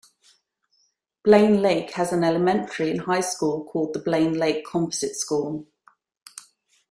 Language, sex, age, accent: English, female, 40-49, England English